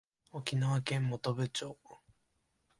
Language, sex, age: Japanese, male, 19-29